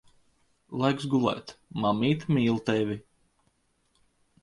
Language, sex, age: Latvian, male, 30-39